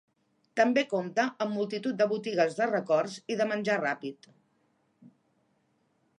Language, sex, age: Catalan, female, 40-49